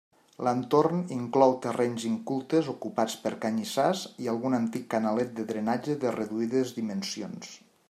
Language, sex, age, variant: Catalan, male, 40-49, Nord-Occidental